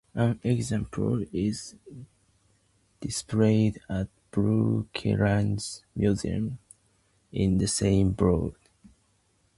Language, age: English, under 19